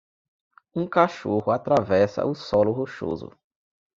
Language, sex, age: Portuguese, male, 19-29